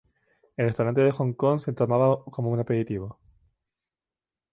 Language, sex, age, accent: Spanish, male, 19-29, España: Islas Canarias